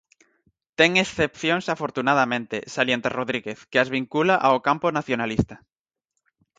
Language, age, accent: Galician, 19-29, Atlántico (seseo e gheada); Normativo (estándar)